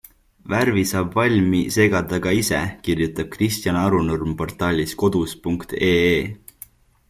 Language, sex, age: Estonian, male, 19-29